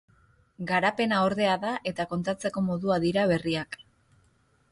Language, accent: Basque, Erdialdekoa edo Nafarra (Gipuzkoa, Nafarroa)